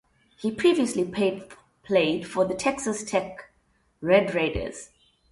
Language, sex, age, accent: English, female, 30-39, Southern African (South Africa, Zimbabwe, Namibia)